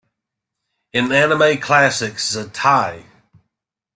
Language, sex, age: English, male, 50-59